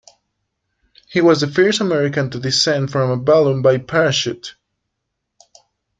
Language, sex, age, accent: English, female, 19-29, United States English